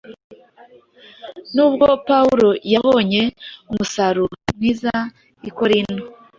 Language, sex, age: Kinyarwanda, female, 30-39